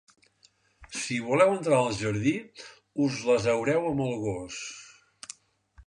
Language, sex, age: Catalan, male, 60-69